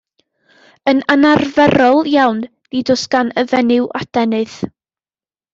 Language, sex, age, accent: Welsh, female, under 19, Y Deyrnas Unedig Cymraeg